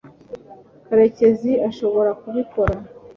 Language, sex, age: Kinyarwanda, female, 30-39